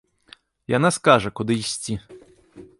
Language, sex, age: Belarusian, male, 30-39